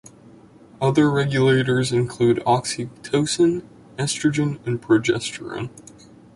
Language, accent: English, United States English